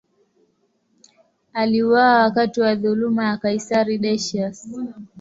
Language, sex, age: Swahili, female, 19-29